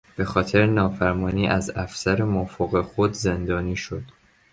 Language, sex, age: Persian, male, under 19